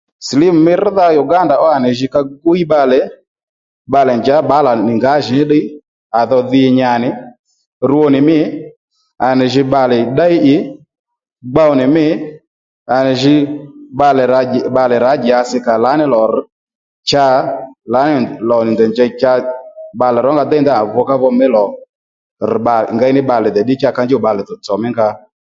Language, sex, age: Lendu, male, 30-39